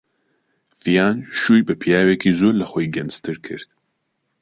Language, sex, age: Central Kurdish, male, 30-39